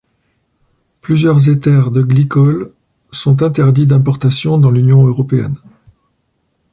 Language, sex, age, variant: French, male, 40-49, Français de métropole